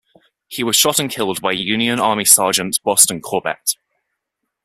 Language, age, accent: English, 19-29, England English